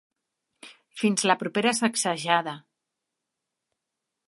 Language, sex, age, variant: Catalan, female, 50-59, Central